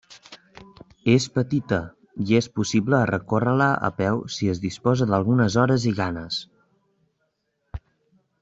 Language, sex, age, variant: Catalan, male, under 19, Central